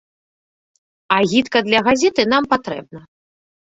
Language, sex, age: Belarusian, female, 30-39